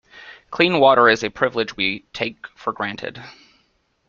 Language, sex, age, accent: English, male, 19-29, United States English